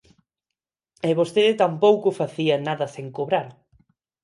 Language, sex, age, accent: Galician, male, 19-29, Neofalante